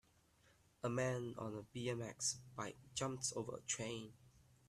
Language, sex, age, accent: English, male, 19-29, Malaysian English